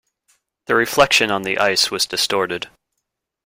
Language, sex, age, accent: English, male, 19-29, United States English